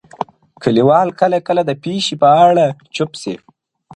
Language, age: Pashto, under 19